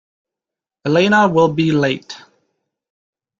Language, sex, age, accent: English, male, 19-29, Canadian English